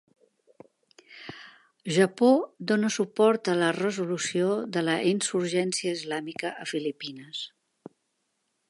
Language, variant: Catalan, Central